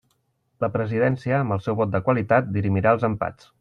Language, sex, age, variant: Catalan, male, 30-39, Central